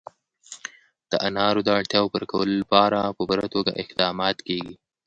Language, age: Pashto, 19-29